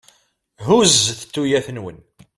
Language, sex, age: Kabyle, male, 30-39